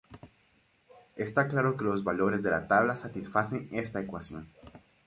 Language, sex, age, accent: Spanish, male, 19-29, América central